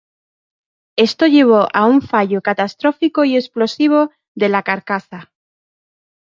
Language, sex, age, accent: Spanish, female, 40-49, España: Centro-Sur peninsular (Madrid, Toledo, Castilla-La Mancha)